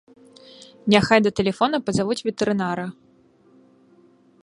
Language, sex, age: Belarusian, female, 19-29